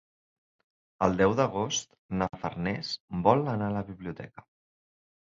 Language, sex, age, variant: Catalan, male, 30-39, Central